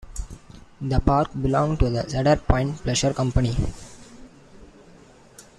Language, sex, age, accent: English, male, 19-29, India and South Asia (India, Pakistan, Sri Lanka)